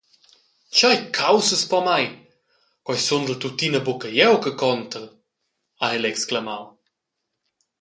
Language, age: Romansh, 19-29